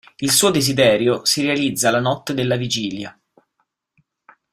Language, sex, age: Italian, male, 19-29